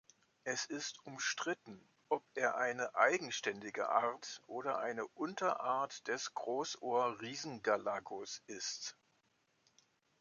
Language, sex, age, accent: German, male, 60-69, Deutschland Deutsch